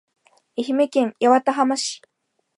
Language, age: Japanese, 19-29